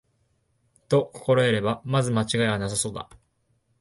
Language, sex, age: Japanese, male, 19-29